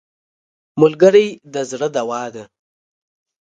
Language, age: Pashto, 19-29